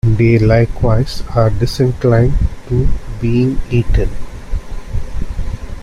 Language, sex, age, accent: English, male, 30-39, India and South Asia (India, Pakistan, Sri Lanka)